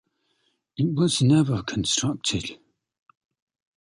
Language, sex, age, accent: English, male, 40-49, England English